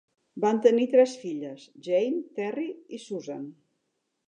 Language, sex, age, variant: Catalan, female, 60-69, Central